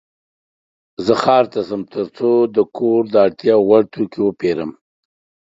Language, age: Pashto, 50-59